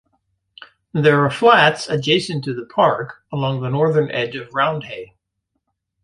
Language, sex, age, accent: English, male, 50-59, United States English